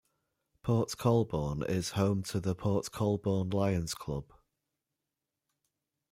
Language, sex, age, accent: English, male, 30-39, England English